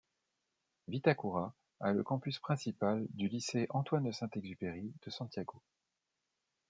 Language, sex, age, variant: French, male, 40-49, Français de métropole